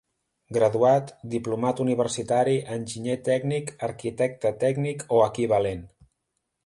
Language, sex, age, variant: Catalan, male, 30-39, Central